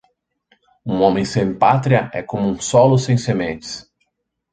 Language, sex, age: Portuguese, male, 30-39